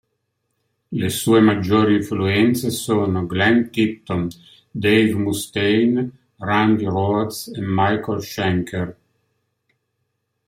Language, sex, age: Italian, male, 60-69